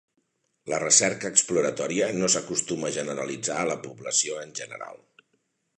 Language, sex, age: Catalan, male, 60-69